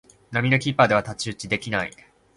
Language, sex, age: Japanese, male, 19-29